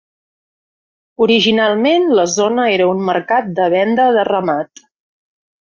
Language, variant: Catalan, Central